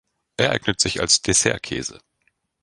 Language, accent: German, Deutschland Deutsch